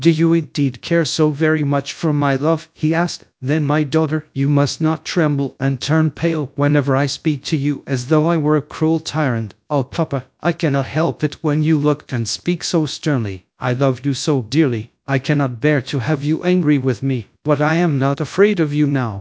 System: TTS, GradTTS